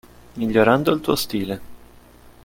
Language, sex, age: Italian, male, 19-29